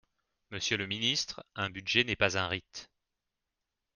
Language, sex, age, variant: French, male, 40-49, Français de métropole